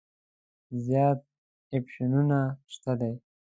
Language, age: Pashto, 19-29